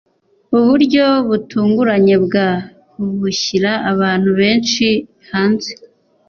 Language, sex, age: Kinyarwanda, female, 40-49